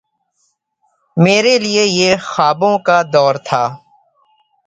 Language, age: Urdu, 40-49